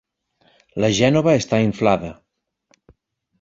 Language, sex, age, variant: Catalan, male, 40-49, Nord-Occidental